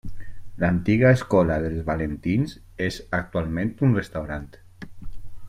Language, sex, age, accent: Catalan, male, 40-49, valencià